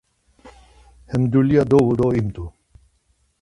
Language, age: Laz, 60-69